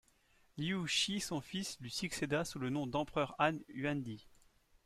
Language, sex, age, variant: French, male, 40-49, Français de métropole